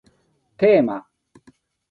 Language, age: Japanese, 60-69